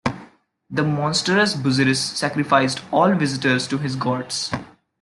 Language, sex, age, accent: English, male, 19-29, India and South Asia (India, Pakistan, Sri Lanka)